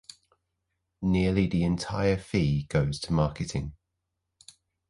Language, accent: English, England English